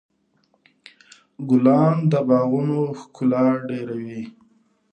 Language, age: Pashto, 30-39